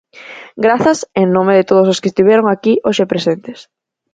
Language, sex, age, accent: Galician, female, 19-29, Central (gheada)